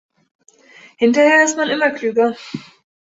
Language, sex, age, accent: German, female, 19-29, Deutschland Deutsch